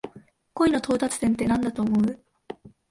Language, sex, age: Japanese, female, 19-29